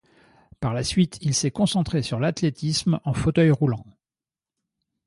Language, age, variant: French, 50-59, Français de métropole